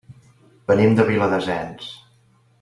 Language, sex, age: Catalan, male, 50-59